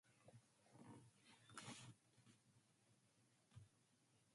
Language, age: English, 19-29